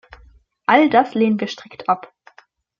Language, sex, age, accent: German, female, under 19, Deutschland Deutsch